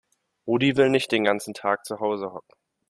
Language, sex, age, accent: German, male, 19-29, Deutschland Deutsch